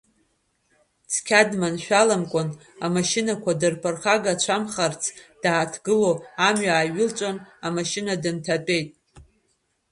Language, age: Abkhazian, under 19